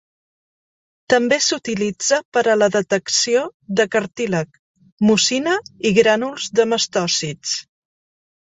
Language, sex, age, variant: Catalan, female, 50-59, Central